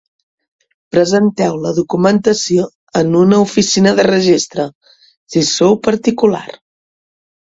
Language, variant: Catalan, Central